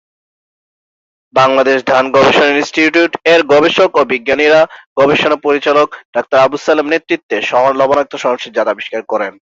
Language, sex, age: Bengali, male, 19-29